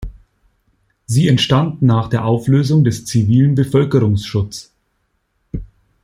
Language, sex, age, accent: German, male, 30-39, Deutschland Deutsch